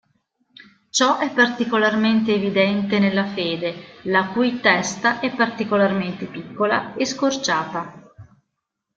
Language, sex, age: Italian, female, 50-59